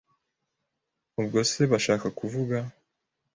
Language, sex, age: Kinyarwanda, male, 40-49